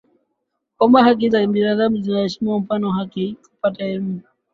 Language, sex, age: Swahili, male, 19-29